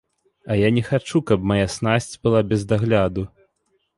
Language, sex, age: Belarusian, male, 19-29